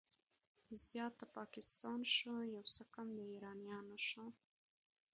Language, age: Pashto, under 19